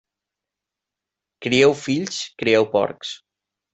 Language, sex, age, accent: Catalan, male, 30-39, valencià